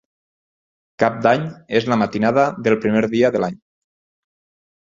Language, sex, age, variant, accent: Catalan, male, 40-49, Valencià septentrional, valencià